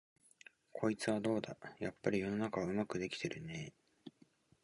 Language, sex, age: Japanese, male, 19-29